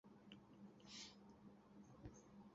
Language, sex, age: Bengali, female, 19-29